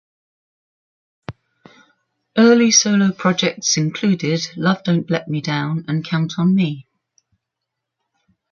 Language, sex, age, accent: English, female, 60-69, England English